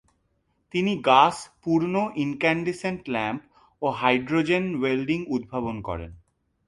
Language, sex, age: Bengali, male, 30-39